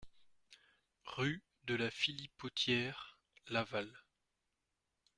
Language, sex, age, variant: French, male, 19-29, Français de métropole